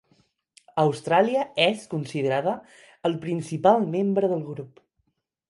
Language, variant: Catalan, Central